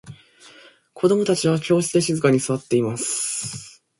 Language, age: Japanese, 19-29